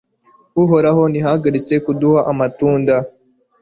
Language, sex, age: Kinyarwanda, male, under 19